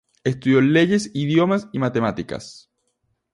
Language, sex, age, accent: Spanish, male, 19-29, Caribe: Cuba, Venezuela, Puerto Rico, República Dominicana, Panamá, Colombia caribeña, México caribeño, Costa del golfo de México